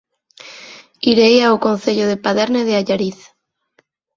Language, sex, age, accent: Galician, female, 30-39, Normativo (estándar)